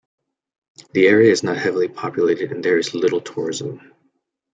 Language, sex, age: English, male, 19-29